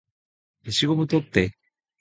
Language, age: Japanese, 19-29